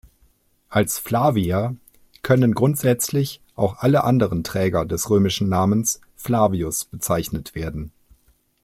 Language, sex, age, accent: German, male, 50-59, Deutschland Deutsch